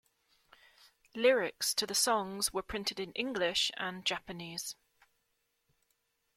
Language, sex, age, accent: English, female, 40-49, England English